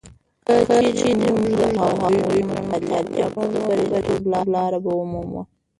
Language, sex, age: Pashto, female, under 19